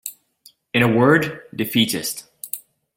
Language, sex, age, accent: English, male, 19-29, United States English